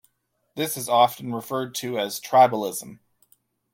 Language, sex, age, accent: English, male, 30-39, Canadian English